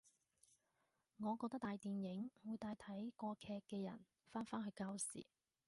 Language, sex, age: Cantonese, female, 30-39